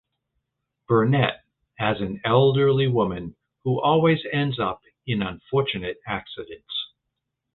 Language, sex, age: English, male, 50-59